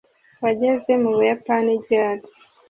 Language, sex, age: Kinyarwanda, female, 30-39